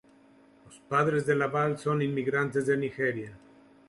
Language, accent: Spanish, México